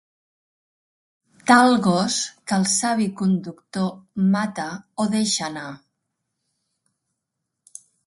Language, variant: Catalan, Central